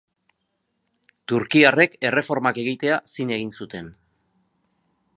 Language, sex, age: Basque, male, 50-59